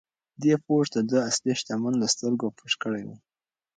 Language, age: Pashto, 19-29